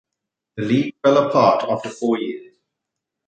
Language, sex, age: English, male, 30-39